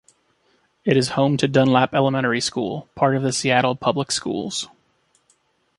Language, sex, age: English, male, 30-39